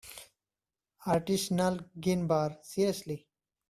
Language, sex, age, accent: English, male, 19-29, India and South Asia (India, Pakistan, Sri Lanka)